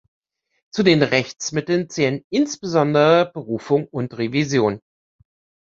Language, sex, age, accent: German, female, 50-59, Deutschland Deutsch